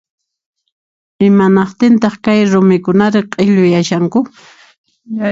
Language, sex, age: Puno Quechua, female, 60-69